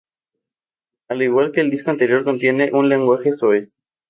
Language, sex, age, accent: Spanish, male, 19-29, México